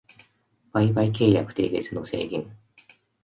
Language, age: Japanese, 19-29